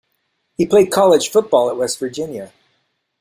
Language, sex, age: English, male, 50-59